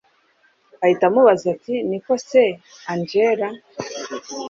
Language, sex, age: Kinyarwanda, female, 40-49